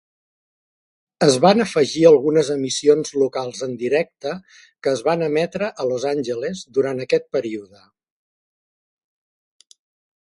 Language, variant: Catalan, Central